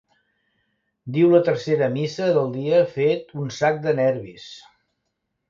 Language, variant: Catalan, Central